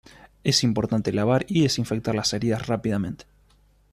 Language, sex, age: Spanish, male, 19-29